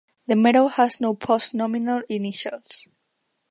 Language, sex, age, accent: English, female, under 19, United States English